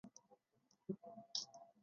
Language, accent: English, Southern African (South Africa, Zimbabwe, Namibia)